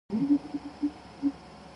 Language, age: English, 19-29